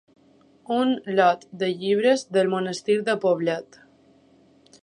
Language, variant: Catalan, Balear